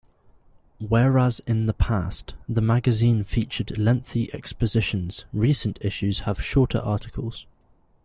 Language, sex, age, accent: English, male, 19-29, England English